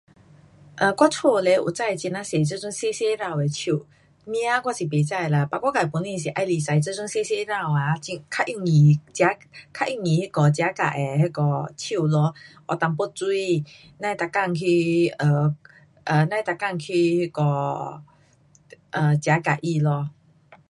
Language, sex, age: Pu-Xian Chinese, female, 40-49